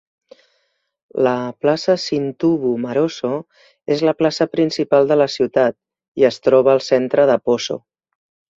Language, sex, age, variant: Catalan, female, 50-59, Central